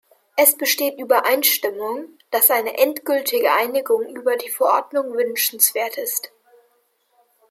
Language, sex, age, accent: German, male, under 19, Deutschland Deutsch